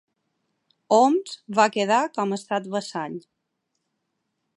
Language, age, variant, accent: Catalan, 30-39, Balear, balear; Palma